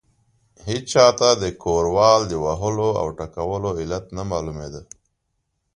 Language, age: Pashto, 40-49